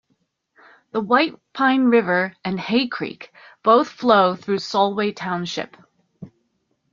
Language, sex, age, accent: English, female, 40-49, United States English